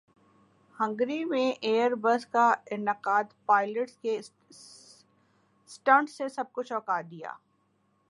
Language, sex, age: Urdu, male, 19-29